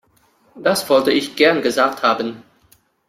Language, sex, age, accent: German, male, 30-39, Deutschland Deutsch